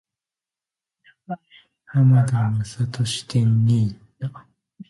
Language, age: Japanese, 19-29